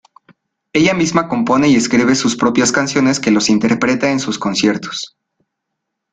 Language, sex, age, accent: Spanish, male, 19-29, México